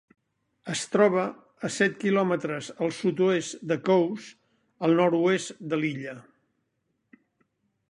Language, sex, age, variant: Catalan, male, 70-79, Central